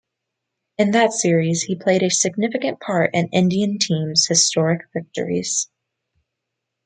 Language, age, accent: English, 19-29, United States English